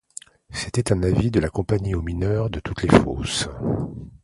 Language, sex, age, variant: French, male, 50-59, Français de métropole